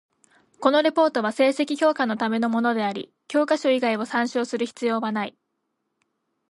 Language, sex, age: Japanese, female, 19-29